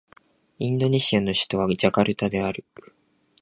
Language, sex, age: Japanese, male, 19-29